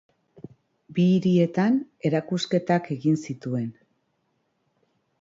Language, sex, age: Basque, female, 40-49